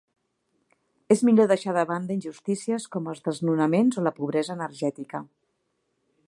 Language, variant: Catalan, Central